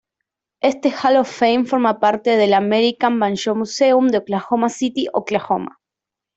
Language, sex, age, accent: Spanish, female, 19-29, Rioplatense: Argentina, Uruguay, este de Bolivia, Paraguay